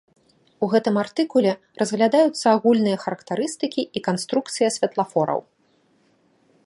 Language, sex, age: Belarusian, female, 19-29